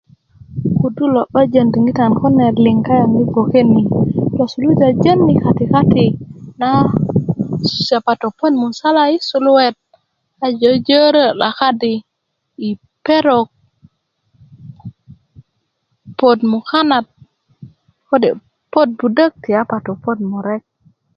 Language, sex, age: Kuku, female, 30-39